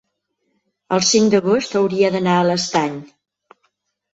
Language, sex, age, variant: Catalan, female, 60-69, Central